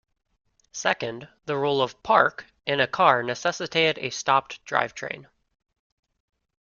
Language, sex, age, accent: English, male, 19-29, United States English